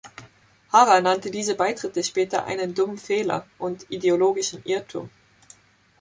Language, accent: German, Deutschland Deutsch